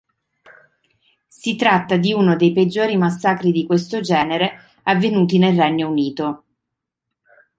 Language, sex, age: Italian, female, 30-39